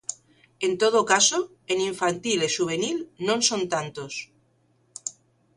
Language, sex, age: Galician, female, 50-59